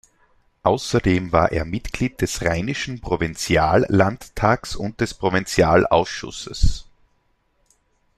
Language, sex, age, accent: German, male, 19-29, Österreichisches Deutsch